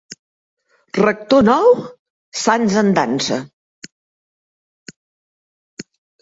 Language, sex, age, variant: Catalan, female, 70-79, Central